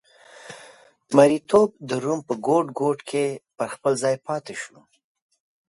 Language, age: Pashto, 40-49